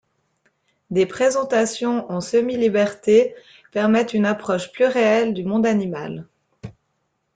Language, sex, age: French, female, 30-39